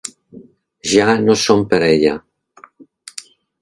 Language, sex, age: Catalan, male, 60-69